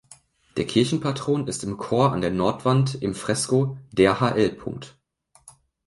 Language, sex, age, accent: German, male, under 19, Deutschland Deutsch